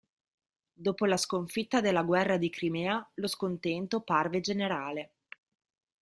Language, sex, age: Italian, female, 30-39